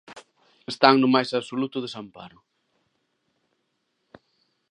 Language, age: Galician, 40-49